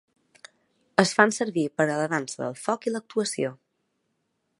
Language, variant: Catalan, Balear